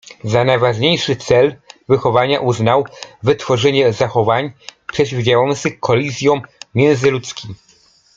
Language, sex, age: Polish, male, 40-49